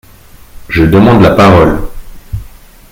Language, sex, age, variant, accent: French, male, 19-29, Français d'Europe, Français de Suisse